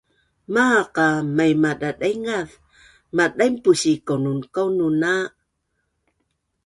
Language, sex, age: Bunun, female, 60-69